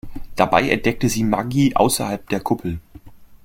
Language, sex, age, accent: German, male, under 19, Deutschland Deutsch